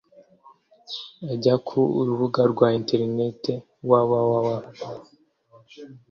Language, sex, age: Kinyarwanda, male, 19-29